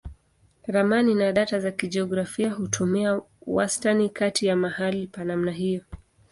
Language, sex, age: Swahili, female, 19-29